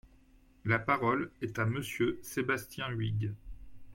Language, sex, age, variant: French, male, 50-59, Français de métropole